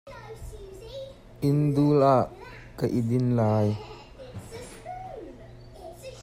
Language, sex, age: Hakha Chin, male, 19-29